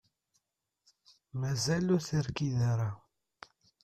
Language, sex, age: Kabyle, male, 30-39